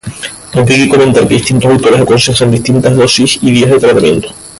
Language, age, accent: Spanish, 19-29, España: Islas Canarias